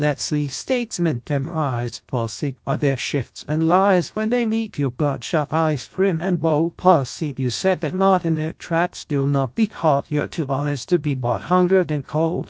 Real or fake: fake